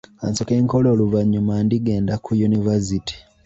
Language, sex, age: Ganda, male, 19-29